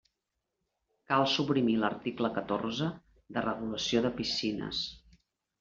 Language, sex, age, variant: Catalan, female, 40-49, Central